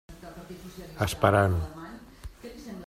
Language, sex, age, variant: Catalan, male, 50-59, Central